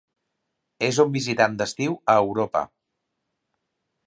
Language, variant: Catalan, Central